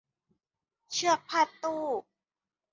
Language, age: Thai, 19-29